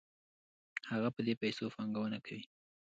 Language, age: Pashto, 19-29